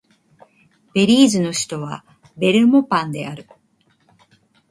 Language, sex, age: Japanese, female, 19-29